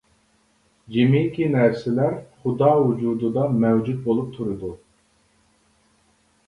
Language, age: Uyghur, 40-49